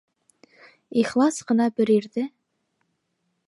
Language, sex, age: Bashkir, female, 19-29